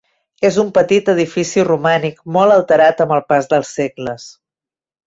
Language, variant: Catalan, Central